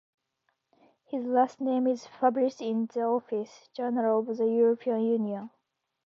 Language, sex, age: English, female, 19-29